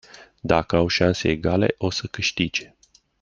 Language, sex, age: Romanian, male, 40-49